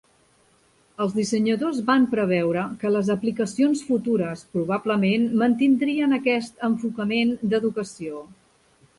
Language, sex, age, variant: Catalan, female, 40-49, Central